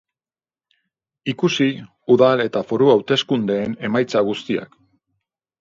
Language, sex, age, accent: Basque, male, 40-49, Mendebalekoa (Araba, Bizkaia, Gipuzkoako mendebaleko herri batzuk)